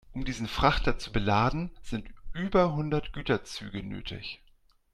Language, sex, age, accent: German, male, 40-49, Deutschland Deutsch